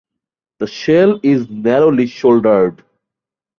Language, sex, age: English, male, 19-29